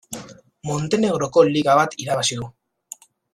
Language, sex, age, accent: Basque, male, under 19, Erdialdekoa edo Nafarra (Gipuzkoa, Nafarroa)